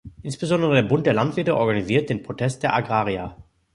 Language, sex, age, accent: German, male, 30-39, Deutschland Deutsch